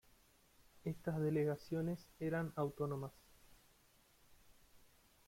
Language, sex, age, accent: Spanish, male, 30-39, Rioplatense: Argentina, Uruguay, este de Bolivia, Paraguay